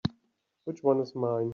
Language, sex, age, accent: English, male, 30-39, United States English